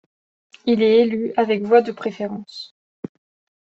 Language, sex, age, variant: French, female, 19-29, Français de métropole